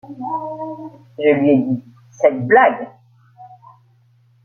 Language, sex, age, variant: French, female, 50-59, Français de métropole